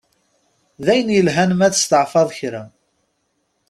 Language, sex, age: Kabyle, male, 30-39